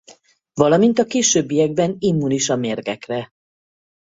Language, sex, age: Hungarian, female, 50-59